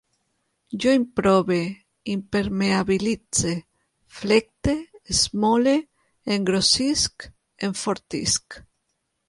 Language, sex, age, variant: Catalan, female, 40-49, Central